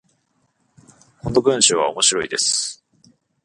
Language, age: Japanese, 19-29